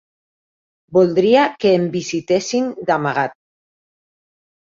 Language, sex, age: Catalan, female, 40-49